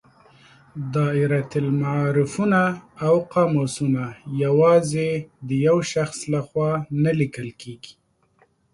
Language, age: Pashto, 40-49